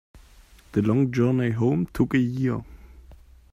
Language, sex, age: English, male, 30-39